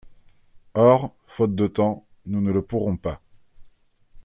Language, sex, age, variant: French, male, 30-39, Français de métropole